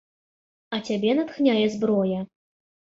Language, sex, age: Belarusian, female, 19-29